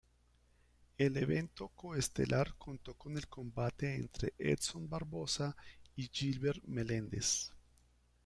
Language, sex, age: Spanish, male, 50-59